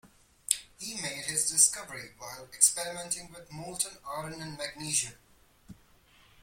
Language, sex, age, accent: English, male, 19-29, India and South Asia (India, Pakistan, Sri Lanka)